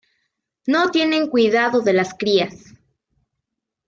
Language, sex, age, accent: Spanish, female, under 19, México